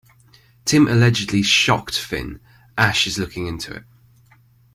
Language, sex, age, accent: English, male, 19-29, England English